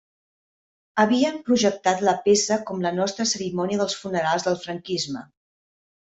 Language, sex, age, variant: Catalan, female, 50-59, Central